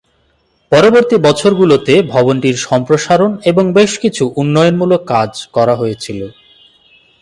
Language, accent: Bengali, Standard Bengali